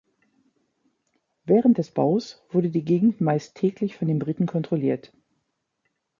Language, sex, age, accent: German, female, 50-59, Deutschland Deutsch